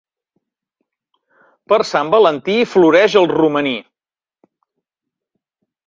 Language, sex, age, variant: Catalan, male, 60-69, Central